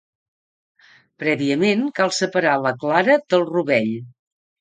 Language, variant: Catalan, Central